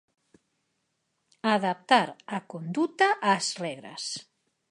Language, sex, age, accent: Galician, female, 50-59, Normativo (estándar)